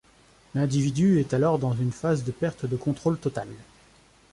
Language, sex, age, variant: French, male, 30-39, Français de métropole